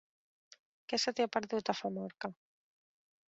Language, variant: Catalan, Central